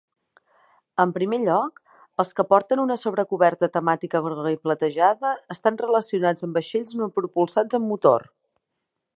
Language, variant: Catalan, Nord-Occidental